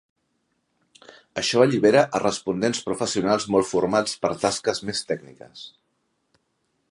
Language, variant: Catalan, Central